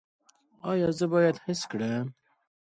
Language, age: Pashto, 30-39